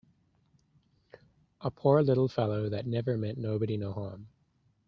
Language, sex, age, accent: English, male, 30-39, New Zealand English